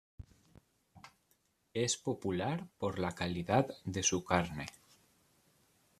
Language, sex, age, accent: Spanish, male, 19-29, España: Centro-Sur peninsular (Madrid, Toledo, Castilla-La Mancha)